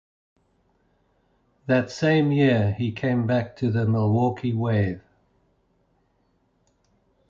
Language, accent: English, Southern African (South Africa, Zimbabwe, Namibia)